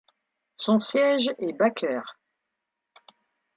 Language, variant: French, Français de métropole